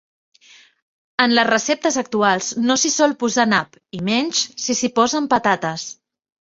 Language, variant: Catalan, Central